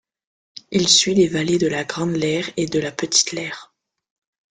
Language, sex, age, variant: French, female, under 19, Français de métropole